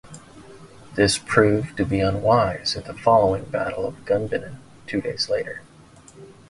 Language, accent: English, United States English